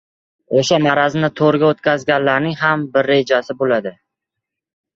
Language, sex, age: Uzbek, male, 19-29